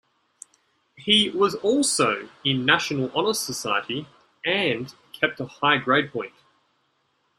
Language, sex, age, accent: English, male, 30-39, Australian English